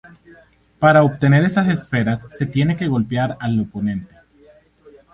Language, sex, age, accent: Spanish, male, 19-29, América central